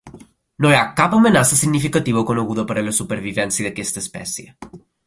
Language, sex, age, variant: Catalan, male, under 19, Balear